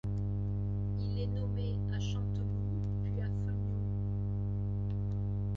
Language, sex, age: French, female, 60-69